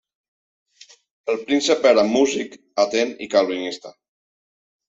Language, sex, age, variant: Catalan, male, 50-59, Central